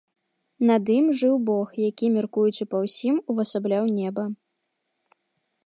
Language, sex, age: Belarusian, female, 19-29